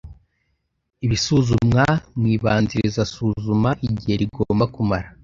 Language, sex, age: Kinyarwanda, male, under 19